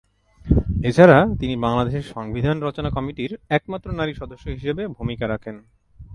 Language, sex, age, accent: Bengali, male, 19-29, Native